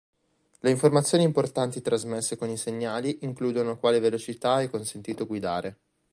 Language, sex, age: Italian, male, 19-29